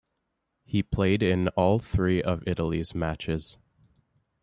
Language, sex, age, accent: English, male, 19-29, Canadian English